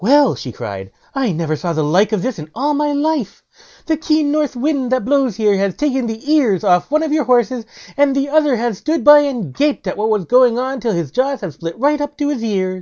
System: none